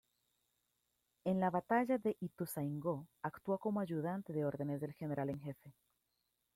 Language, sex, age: Spanish, female, 19-29